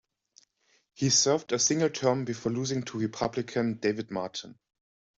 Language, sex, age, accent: English, male, 19-29, United States English